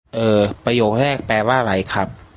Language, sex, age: Thai, male, 19-29